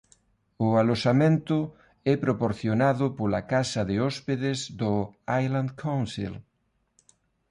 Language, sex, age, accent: Galician, male, 30-39, Neofalante